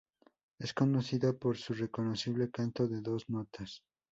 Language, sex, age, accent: Spanish, male, under 19, México